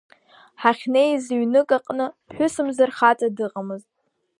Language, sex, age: Abkhazian, female, under 19